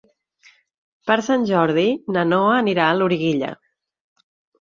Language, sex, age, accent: Catalan, female, 40-49, Oriental